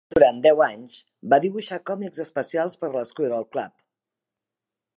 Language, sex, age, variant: Catalan, female, 50-59, Central